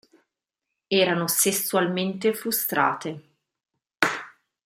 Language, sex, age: Italian, female, 40-49